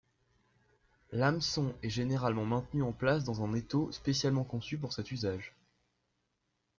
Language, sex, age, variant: French, male, under 19, Français de métropole